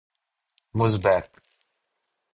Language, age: Urdu, 30-39